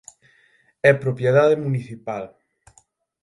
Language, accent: Galician, Atlántico (seseo e gheada); Normativo (estándar)